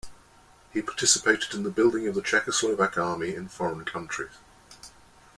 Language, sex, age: English, male, 50-59